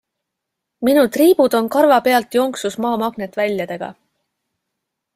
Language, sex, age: Estonian, female, 40-49